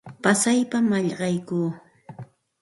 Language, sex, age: Santa Ana de Tusi Pasco Quechua, female, 40-49